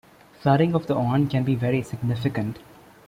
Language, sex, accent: English, male, India and South Asia (India, Pakistan, Sri Lanka)